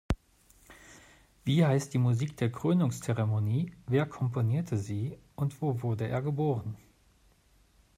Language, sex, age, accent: German, male, 40-49, Deutschland Deutsch